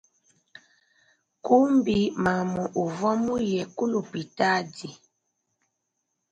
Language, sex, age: Luba-Lulua, female, 30-39